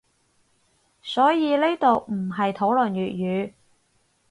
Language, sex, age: Cantonese, female, 19-29